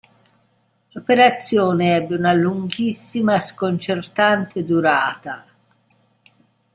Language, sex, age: Italian, female, 60-69